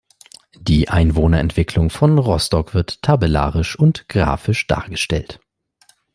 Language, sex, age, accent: German, male, 19-29, Deutschland Deutsch